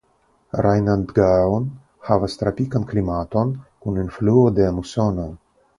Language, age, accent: Esperanto, 30-39, Internacia